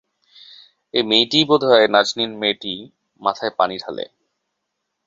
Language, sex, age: Bengali, male, 19-29